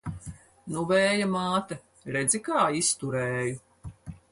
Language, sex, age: Latvian, female, 50-59